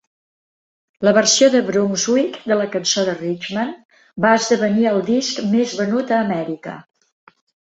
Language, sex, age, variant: Catalan, female, 60-69, Central